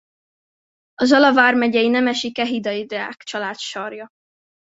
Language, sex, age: Hungarian, female, under 19